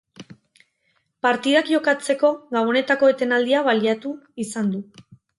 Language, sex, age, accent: Basque, female, 30-39, Erdialdekoa edo Nafarra (Gipuzkoa, Nafarroa)